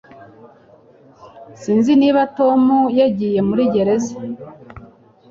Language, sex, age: Kinyarwanda, female, 40-49